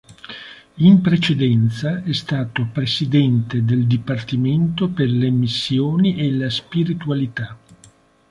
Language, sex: Italian, male